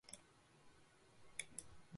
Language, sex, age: Basque, female, 50-59